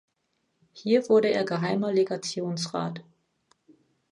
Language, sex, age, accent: German, female, 30-39, Deutschland Deutsch